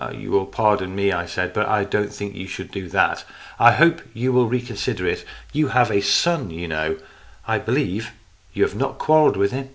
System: none